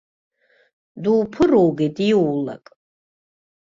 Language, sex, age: Abkhazian, female, 60-69